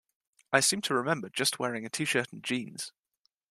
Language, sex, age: English, male, 19-29